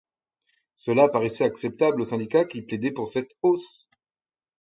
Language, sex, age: French, male, 30-39